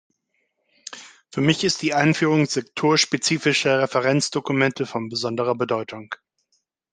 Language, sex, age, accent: German, male, 50-59, Deutschland Deutsch